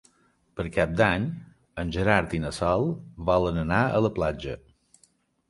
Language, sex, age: Catalan, male, 40-49